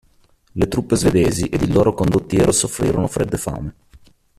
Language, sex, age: Italian, male, 40-49